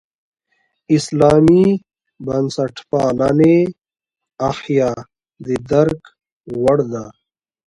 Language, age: Pashto, 19-29